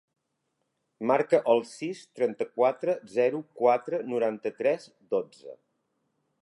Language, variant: Catalan, Central